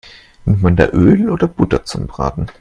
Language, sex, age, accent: German, male, 19-29, Deutschland Deutsch